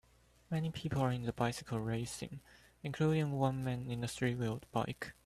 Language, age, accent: English, under 19, United States English